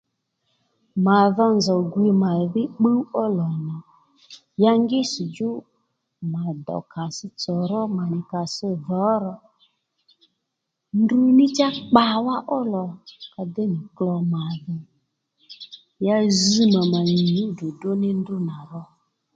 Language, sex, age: Lendu, female, 30-39